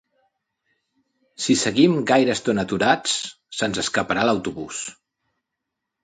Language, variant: Catalan, Central